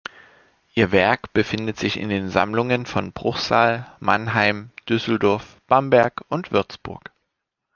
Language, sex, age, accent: German, male, 30-39, Deutschland Deutsch